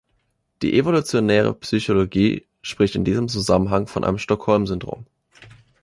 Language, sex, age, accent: German, male, 19-29, Deutschland Deutsch